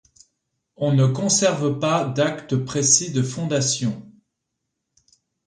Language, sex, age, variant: French, male, 30-39, Français de métropole